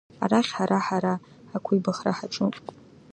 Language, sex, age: Abkhazian, female, under 19